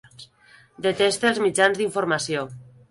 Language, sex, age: Catalan, female, 30-39